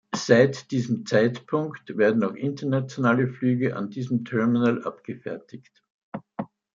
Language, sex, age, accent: German, male, 70-79, Österreichisches Deutsch